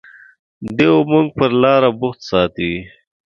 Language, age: Pashto, 30-39